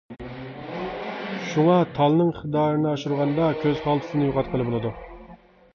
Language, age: Uyghur, 30-39